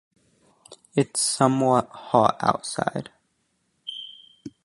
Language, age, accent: English, under 19, United States English